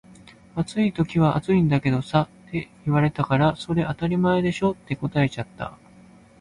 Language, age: Japanese, 19-29